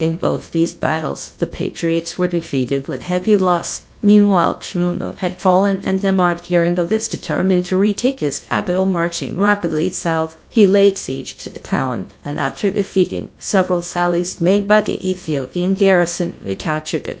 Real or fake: fake